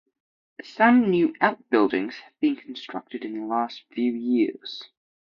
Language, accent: English, United States English; Australian English